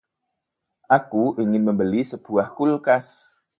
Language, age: Indonesian, 30-39